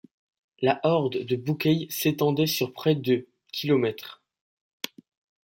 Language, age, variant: French, 19-29, Français de métropole